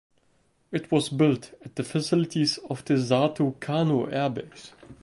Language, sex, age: English, male, 19-29